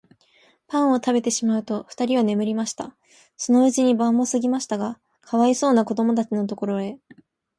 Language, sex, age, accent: Japanese, female, under 19, 標準語